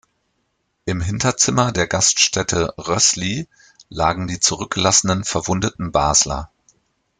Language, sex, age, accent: German, male, 40-49, Deutschland Deutsch